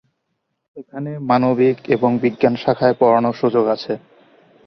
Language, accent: Bengali, Native